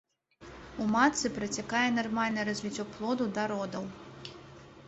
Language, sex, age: Belarusian, female, 19-29